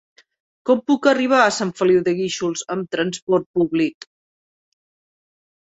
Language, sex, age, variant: Catalan, female, 50-59, Central